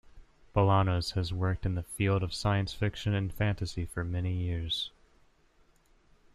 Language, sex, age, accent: English, male, under 19, United States English